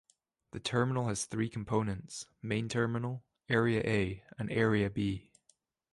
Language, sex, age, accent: English, male, 19-29, Scottish English